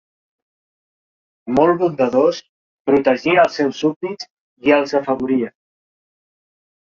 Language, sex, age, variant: Catalan, male, 40-49, Central